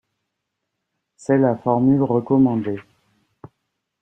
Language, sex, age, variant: French, male, 19-29, Français de métropole